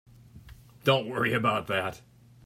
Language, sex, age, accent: English, male, 60-69, United States English